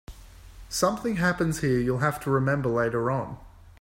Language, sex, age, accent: English, male, 19-29, Australian English